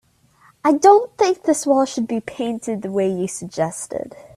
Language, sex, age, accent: English, female, under 19, United States English